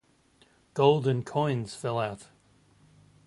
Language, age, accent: English, 40-49, Australian English